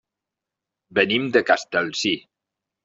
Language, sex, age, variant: Catalan, male, 40-49, Central